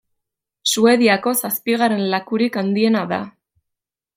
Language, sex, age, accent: Basque, female, 19-29, Mendebalekoa (Araba, Bizkaia, Gipuzkoako mendebaleko herri batzuk)